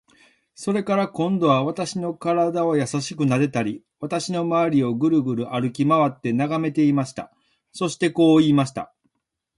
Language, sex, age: Japanese, male, 50-59